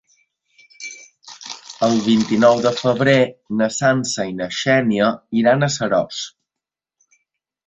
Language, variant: Catalan, Balear